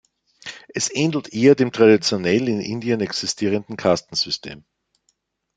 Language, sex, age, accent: German, male, 50-59, Österreichisches Deutsch